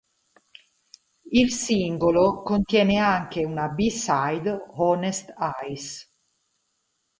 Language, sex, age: Italian, female, 40-49